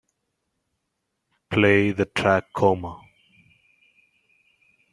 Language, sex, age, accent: English, male, under 19, India and South Asia (India, Pakistan, Sri Lanka)